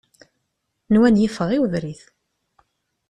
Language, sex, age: Kabyle, female, 30-39